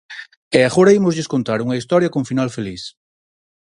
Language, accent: Galician, Normativo (estándar)